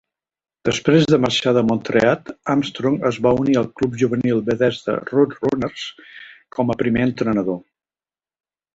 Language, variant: Catalan, Central